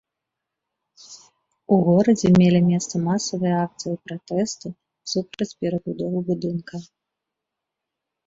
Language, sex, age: Belarusian, female, 30-39